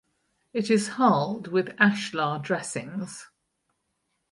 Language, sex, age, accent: English, female, 50-59, Welsh English